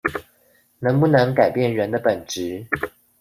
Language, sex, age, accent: Chinese, female, 19-29, 出生地：宜蘭縣